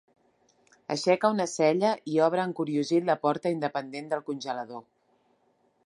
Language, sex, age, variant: Catalan, female, 40-49, Central